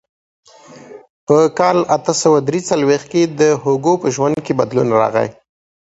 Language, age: Pashto, 19-29